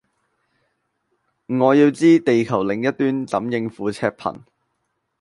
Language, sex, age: Cantonese, male, 19-29